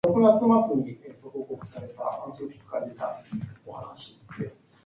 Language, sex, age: English, female, 19-29